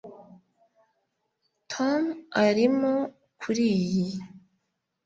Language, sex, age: Kinyarwanda, female, 30-39